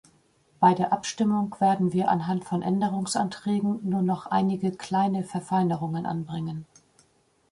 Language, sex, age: German, female, 50-59